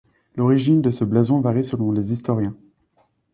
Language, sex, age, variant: French, male, 19-29, Français de métropole